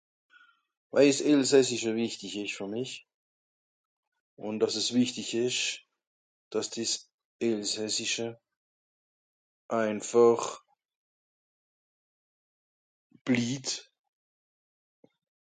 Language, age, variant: Swiss German, 40-49, Nordniederàlemmànisch (Rishoffe, Zàwere, Bùsswìller, Hawenau, Brüemt, Stroossbùri, Molse, Dàmbàch, Schlettstàtt, Pfàlzbùri usw.)